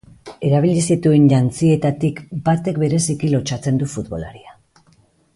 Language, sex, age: Basque, female, 40-49